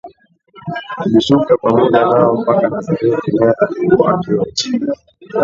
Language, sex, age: Swahili, male, 19-29